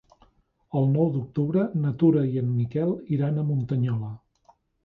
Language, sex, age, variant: Catalan, male, 40-49, Nord-Occidental